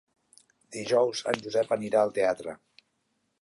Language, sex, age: Catalan, male, 40-49